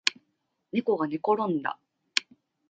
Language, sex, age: Japanese, female, 30-39